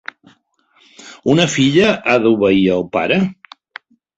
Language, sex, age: Catalan, male, 60-69